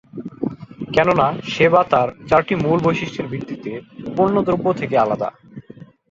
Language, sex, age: Bengali, male, under 19